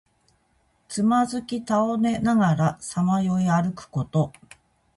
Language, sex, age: Japanese, female, 40-49